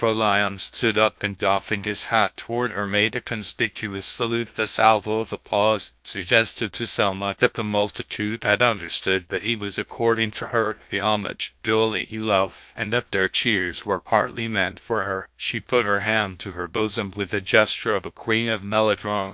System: TTS, GlowTTS